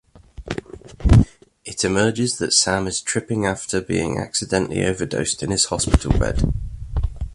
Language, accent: English, England English